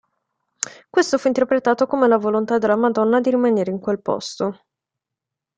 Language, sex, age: Italian, female, 19-29